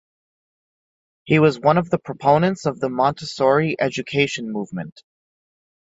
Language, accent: English, United States English